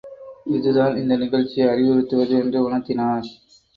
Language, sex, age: Tamil, male, 30-39